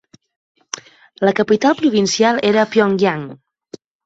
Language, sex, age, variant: Catalan, female, 19-29, Balear